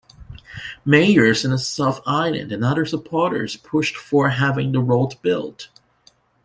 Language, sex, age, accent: English, male, 30-39, Canadian English